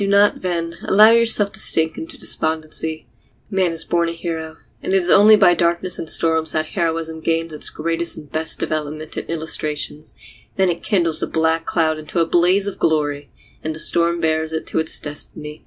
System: none